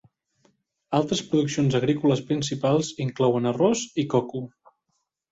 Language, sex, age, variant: Catalan, male, 19-29, Central